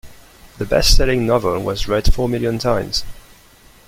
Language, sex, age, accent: English, male, 30-39, England English